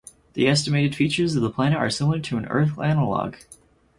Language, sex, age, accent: English, male, 19-29, United States English